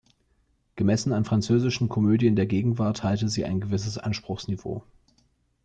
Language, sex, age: German, male, 19-29